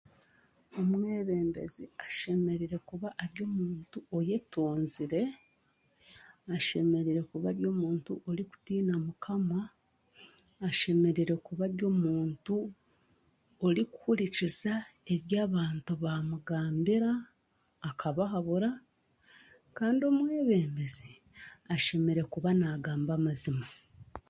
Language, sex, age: Chiga, female, 30-39